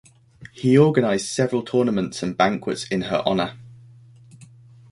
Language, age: English, 19-29